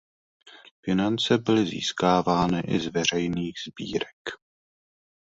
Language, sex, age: Czech, male, 30-39